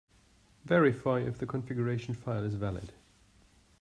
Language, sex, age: English, male, 30-39